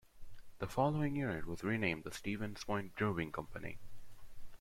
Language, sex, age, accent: English, male, under 19, India and South Asia (India, Pakistan, Sri Lanka)